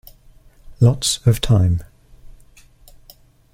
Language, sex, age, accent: English, male, 19-29, England English